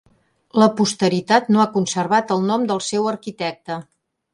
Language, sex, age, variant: Catalan, female, 50-59, Central